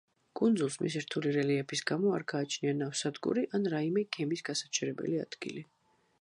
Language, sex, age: Georgian, female, 40-49